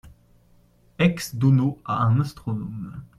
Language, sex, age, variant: French, male, 19-29, Français de métropole